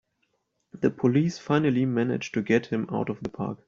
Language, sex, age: English, male, 30-39